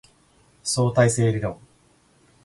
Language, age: Japanese, 30-39